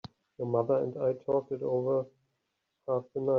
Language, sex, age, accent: English, male, 30-39, United States English